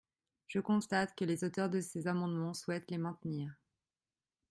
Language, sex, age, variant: French, female, 19-29, Français de métropole